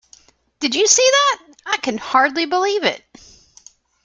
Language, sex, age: English, female, 40-49